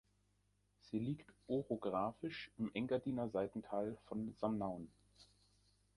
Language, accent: German, Deutschland Deutsch